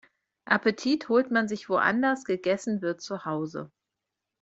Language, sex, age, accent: German, female, 30-39, Deutschland Deutsch